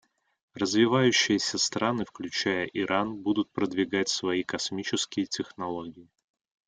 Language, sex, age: Russian, male, 30-39